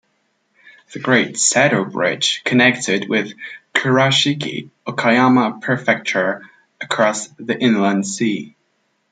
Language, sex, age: English, male, 19-29